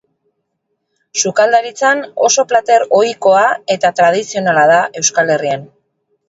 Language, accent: Basque, Erdialdekoa edo Nafarra (Gipuzkoa, Nafarroa)